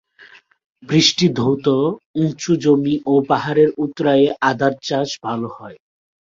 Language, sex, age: Bengali, male, 19-29